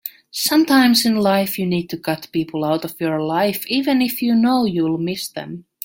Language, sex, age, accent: English, female, 19-29, England English